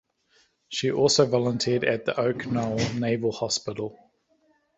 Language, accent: English, New Zealand English